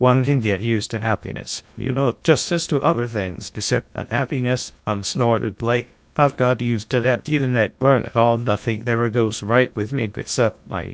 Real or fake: fake